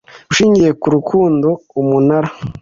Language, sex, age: Kinyarwanda, male, 19-29